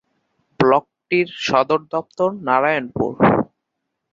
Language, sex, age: Bengali, male, 19-29